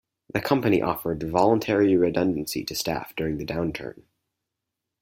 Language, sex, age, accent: English, male, under 19, United States English